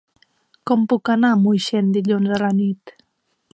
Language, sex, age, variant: Catalan, female, 19-29, Central